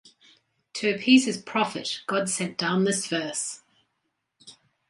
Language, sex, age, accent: English, female, 50-59, Australian English